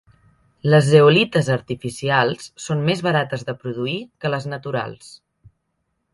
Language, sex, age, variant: Catalan, female, 30-39, Septentrional